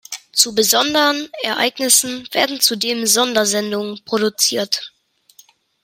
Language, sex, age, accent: German, male, under 19, Deutschland Deutsch